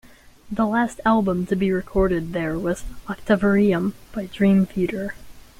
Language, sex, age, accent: English, male, under 19, United States English